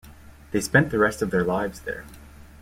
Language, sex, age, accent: English, male, 19-29, Canadian English